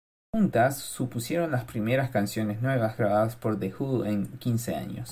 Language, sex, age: Spanish, male, 19-29